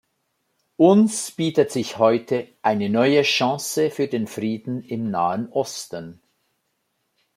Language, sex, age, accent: German, male, 50-59, Schweizerdeutsch